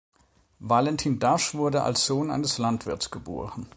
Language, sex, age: German, male, 40-49